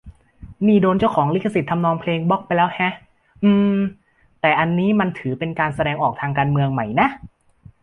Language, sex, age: Thai, male, 19-29